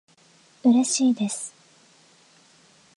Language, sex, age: Japanese, female, 19-29